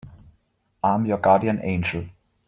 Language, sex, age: English, male, 19-29